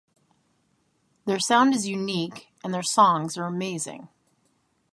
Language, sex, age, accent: English, female, 50-59, United States English